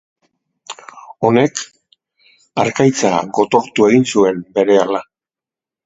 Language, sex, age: Basque, male, 60-69